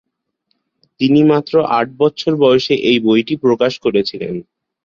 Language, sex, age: Bengali, male, under 19